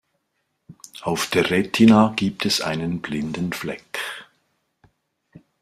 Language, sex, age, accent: German, male, 40-49, Schweizerdeutsch